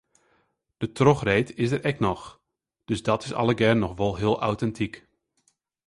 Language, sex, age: Western Frisian, male, 19-29